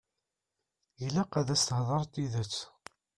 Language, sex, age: Kabyle, male, 30-39